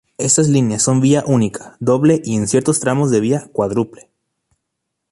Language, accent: Spanish, México